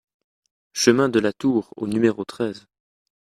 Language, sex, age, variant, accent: French, male, 19-29, Français d'Europe, Français de Suisse